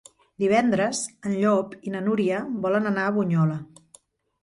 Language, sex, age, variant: Catalan, female, 40-49, Central